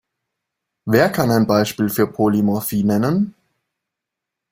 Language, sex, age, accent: German, male, 19-29, Deutschland Deutsch